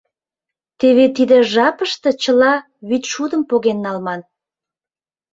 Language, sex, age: Mari, female, 40-49